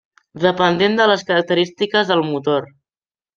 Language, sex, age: Catalan, male, under 19